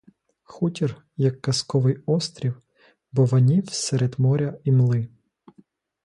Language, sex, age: Ukrainian, male, 30-39